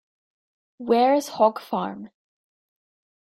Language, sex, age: English, female, 19-29